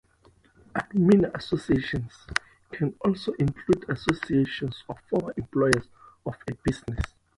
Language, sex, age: English, male, 19-29